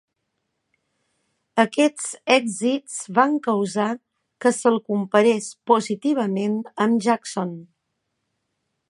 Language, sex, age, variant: Catalan, female, 50-59, Balear